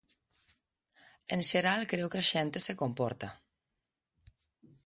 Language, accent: Galician, Normativo (estándar)